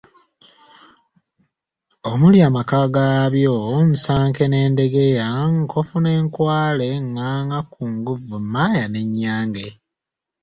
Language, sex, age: Ganda, male, 19-29